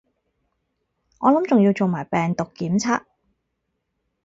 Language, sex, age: Cantonese, female, 30-39